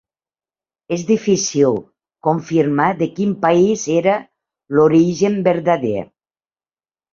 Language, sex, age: Catalan, female, 60-69